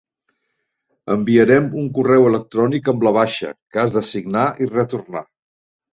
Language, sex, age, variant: Catalan, male, 70-79, Central